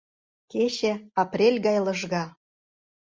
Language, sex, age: Mari, female, 30-39